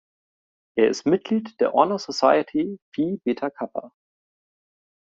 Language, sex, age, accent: German, male, 19-29, Deutschland Deutsch